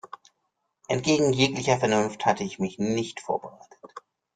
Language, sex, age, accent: German, male, 50-59, Deutschland Deutsch